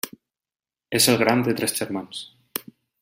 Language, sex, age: Catalan, male, 30-39